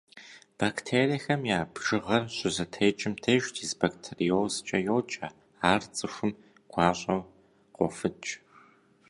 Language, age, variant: Kabardian, 19-29, Адыгэбзэ (Къэбэрдей, Кирил, псоми зэдай)